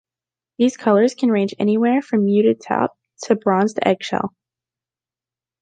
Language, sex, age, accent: English, female, under 19, United States English